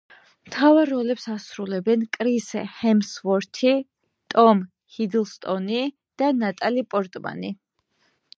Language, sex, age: Georgian, female, 19-29